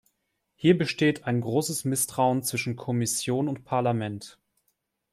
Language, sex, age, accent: German, male, 30-39, Deutschland Deutsch